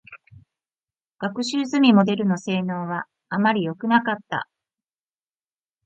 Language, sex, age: Japanese, female, 40-49